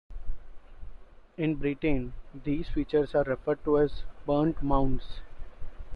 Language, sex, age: English, male, 19-29